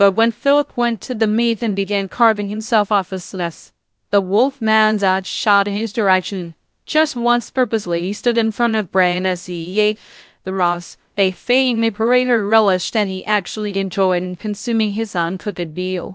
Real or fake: fake